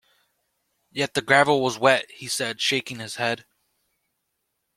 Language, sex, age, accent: English, male, 19-29, United States English